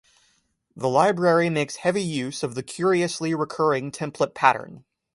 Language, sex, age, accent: English, male, 30-39, United States English